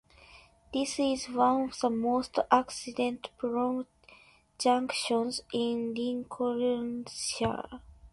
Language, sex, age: English, female, 19-29